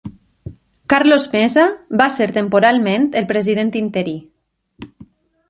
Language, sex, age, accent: Catalan, female, 30-39, valencià